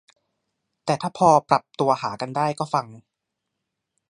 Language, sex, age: Thai, male, 30-39